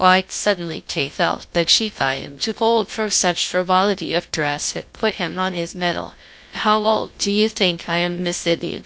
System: TTS, GlowTTS